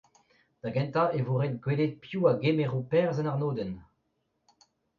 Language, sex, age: Breton, male, 30-39